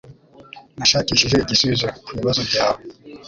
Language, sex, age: Kinyarwanda, male, 19-29